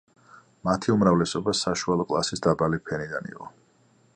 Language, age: Georgian, 40-49